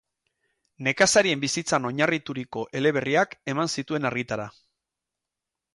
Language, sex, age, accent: Basque, male, 50-59, Mendebalekoa (Araba, Bizkaia, Gipuzkoako mendebaleko herri batzuk)